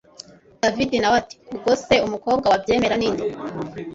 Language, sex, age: Kinyarwanda, female, 19-29